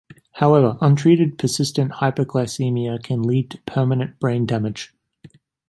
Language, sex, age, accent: English, male, 19-29, Australian English